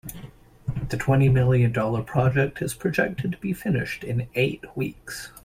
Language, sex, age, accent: English, male, 19-29, United States English